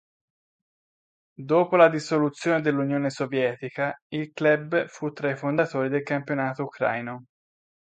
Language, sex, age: Italian, male, 30-39